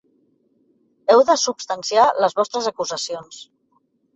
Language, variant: Catalan, Central